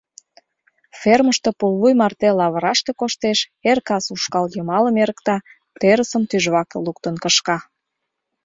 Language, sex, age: Mari, female, 19-29